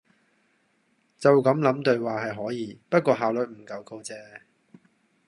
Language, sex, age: Cantonese, male, 19-29